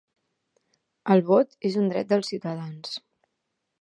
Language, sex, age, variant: Catalan, female, 19-29, Central